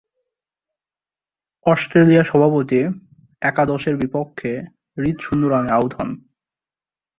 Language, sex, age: Bengali, male, 19-29